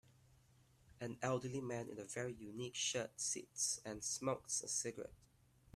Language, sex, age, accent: English, male, 19-29, Malaysian English